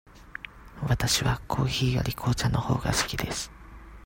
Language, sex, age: Japanese, male, 19-29